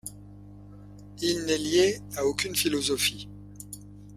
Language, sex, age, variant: French, male, 60-69, Français de métropole